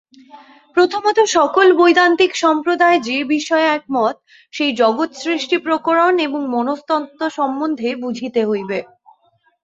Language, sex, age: Bengali, female, 19-29